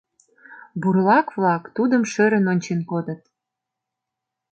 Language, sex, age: Mari, female, 30-39